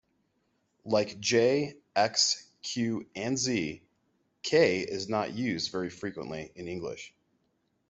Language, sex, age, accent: English, male, 30-39, United States English